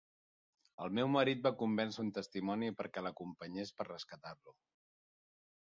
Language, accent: Catalan, Neutre